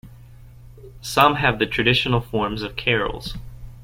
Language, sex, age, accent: English, male, 19-29, United States English